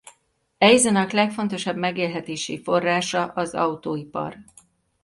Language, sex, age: Hungarian, female, 50-59